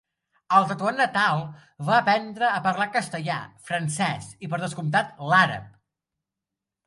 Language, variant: Catalan, Central